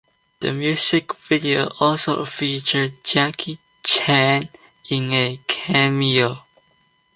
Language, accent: English, United States English